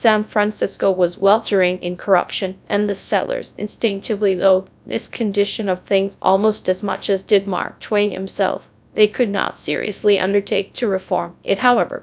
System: TTS, GradTTS